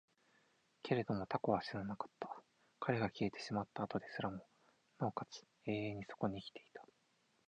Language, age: Japanese, 19-29